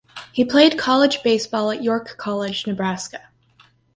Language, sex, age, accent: English, female, under 19, United States English